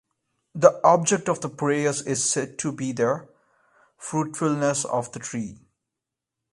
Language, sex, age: English, male, 19-29